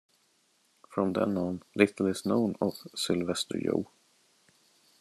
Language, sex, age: English, male, 30-39